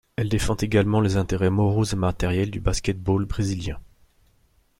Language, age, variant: French, 30-39, Français de métropole